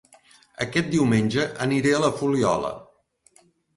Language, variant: Catalan, Central